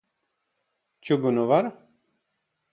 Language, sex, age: Latvian, male, 40-49